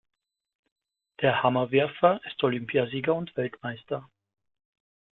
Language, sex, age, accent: German, male, 40-49, Deutschland Deutsch